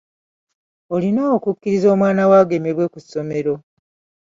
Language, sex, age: Ganda, female, 50-59